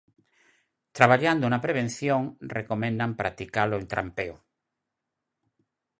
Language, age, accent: Galician, 60-69, Normativo (estándar)